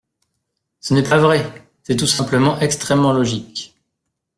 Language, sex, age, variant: French, male, 30-39, Français de métropole